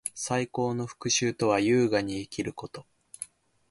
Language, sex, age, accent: Japanese, male, 19-29, 標準語